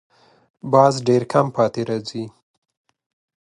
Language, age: Pashto, 30-39